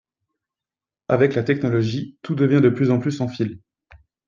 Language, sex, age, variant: French, male, 30-39, Français de métropole